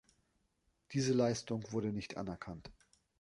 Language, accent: German, Deutschland Deutsch